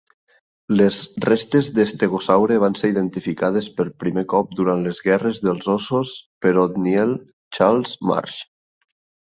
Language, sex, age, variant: Catalan, male, 19-29, Nord-Occidental